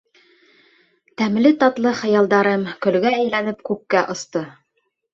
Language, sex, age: Bashkir, female, 30-39